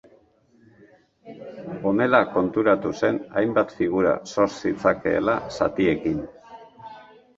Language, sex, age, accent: Basque, male, 50-59, Mendebalekoa (Araba, Bizkaia, Gipuzkoako mendebaleko herri batzuk)